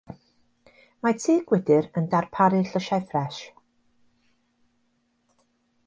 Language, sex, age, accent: Welsh, female, 60-69, Y Deyrnas Unedig Cymraeg